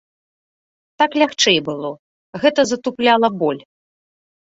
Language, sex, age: Belarusian, female, 30-39